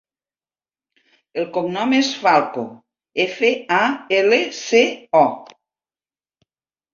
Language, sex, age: Catalan, female, 50-59